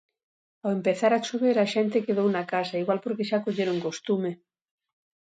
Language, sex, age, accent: Galician, female, 40-49, Oriental (común en zona oriental)